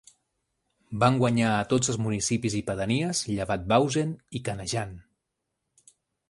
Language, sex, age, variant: Catalan, male, 30-39, Central